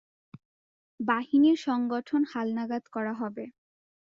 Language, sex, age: Bengali, female, under 19